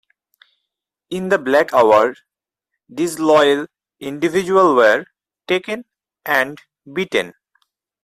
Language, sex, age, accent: English, male, 19-29, India and South Asia (India, Pakistan, Sri Lanka); bangladesh